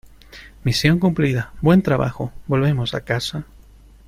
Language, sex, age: Spanish, male, 30-39